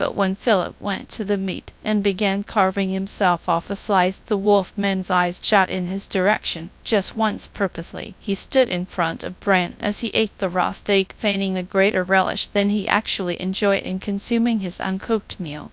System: TTS, GradTTS